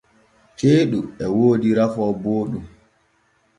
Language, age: Borgu Fulfulde, 30-39